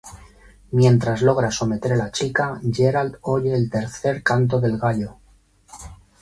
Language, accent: Spanish, España: Centro-Sur peninsular (Madrid, Toledo, Castilla-La Mancha)